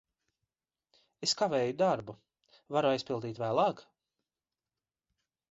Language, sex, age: Latvian, male, 40-49